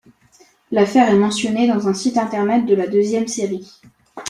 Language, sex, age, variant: French, male, under 19, Français de métropole